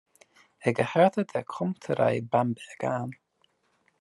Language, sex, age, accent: German, male, 19-29, Britisches Deutsch